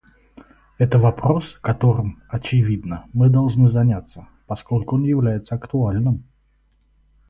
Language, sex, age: Russian, male, 19-29